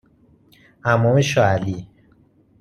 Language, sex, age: Persian, male, 19-29